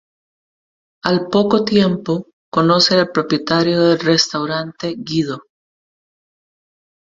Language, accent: Spanish, América central